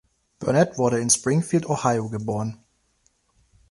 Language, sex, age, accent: German, male, 19-29, Deutschland Deutsch